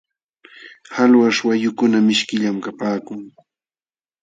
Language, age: Jauja Wanca Quechua, 40-49